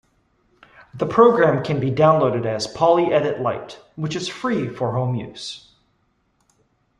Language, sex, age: English, male, 30-39